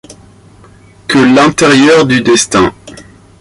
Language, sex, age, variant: French, male, 30-39, Français de métropole